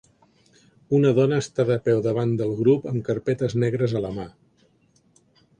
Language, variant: Catalan, Central